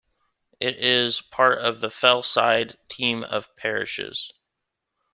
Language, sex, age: English, male, 19-29